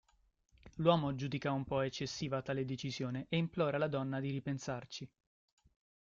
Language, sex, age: Italian, male, 30-39